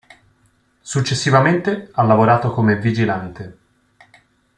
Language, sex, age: Italian, male, 19-29